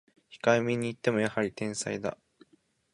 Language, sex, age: Japanese, male, 19-29